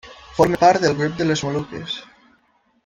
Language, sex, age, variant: Catalan, male, under 19, Nord-Occidental